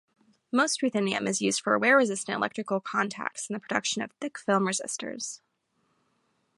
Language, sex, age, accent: English, female, 19-29, United States English